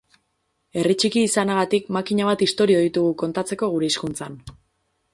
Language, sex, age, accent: Basque, female, 19-29, Mendebalekoa (Araba, Bizkaia, Gipuzkoako mendebaleko herri batzuk)